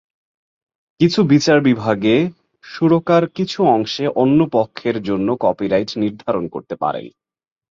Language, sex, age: Bengali, male, 19-29